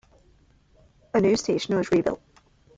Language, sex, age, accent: English, female, under 19, United States English